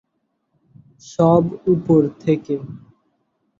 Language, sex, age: Bengali, male, under 19